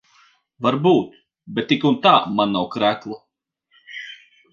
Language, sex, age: Latvian, male, 30-39